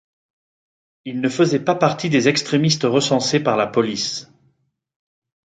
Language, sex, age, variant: French, male, 40-49, Français de métropole